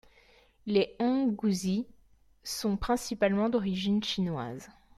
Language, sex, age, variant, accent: French, female, 19-29, Français d'Europe, Français de Belgique